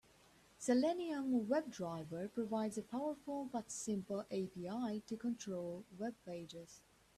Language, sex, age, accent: English, female, 19-29, England English